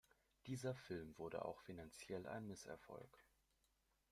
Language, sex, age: German, male, under 19